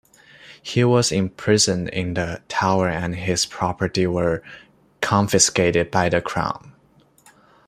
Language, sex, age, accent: English, male, under 19, United States English